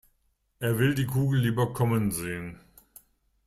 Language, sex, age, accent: German, male, 60-69, Deutschland Deutsch